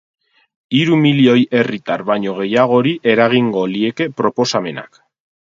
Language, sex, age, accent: Basque, male, 30-39, Erdialdekoa edo Nafarra (Gipuzkoa, Nafarroa)